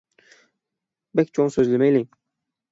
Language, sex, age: Uyghur, male, 19-29